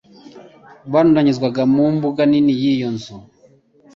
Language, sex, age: Kinyarwanda, male, 40-49